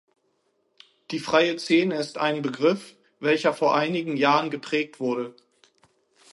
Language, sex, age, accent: German, male, 30-39, Deutschland Deutsch